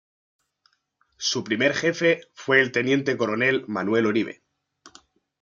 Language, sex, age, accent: Spanish, male, 19-29, España: Norte peninsular (Asturias, Castilla y León, Cantabria, País Vasco, Navarra, Aragón, La Rioja, Guadalajara, Cuenca)